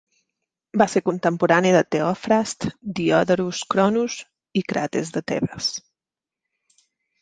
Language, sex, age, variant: Catalan, female, 30-39, Central